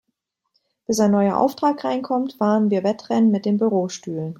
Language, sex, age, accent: German, female, 30-39, Deutschland Deutsch